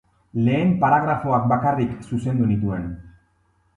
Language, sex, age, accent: Basque, male, 30-39, Erdialdekoa edo Nafarra (Gipuzkoa, Nafarroa)